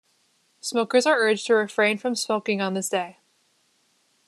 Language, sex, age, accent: English, female, under 19, United States English